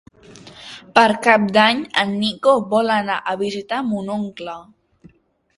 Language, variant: Catalan, Central